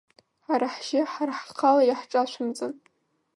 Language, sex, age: Abkhazian, female, under 19